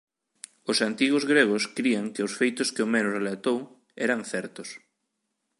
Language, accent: Galician, Oriental (común en zona oriental)